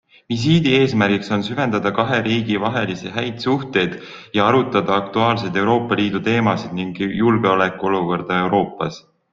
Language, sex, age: Estonian, male, 19-29